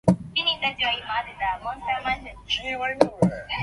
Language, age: English, under 19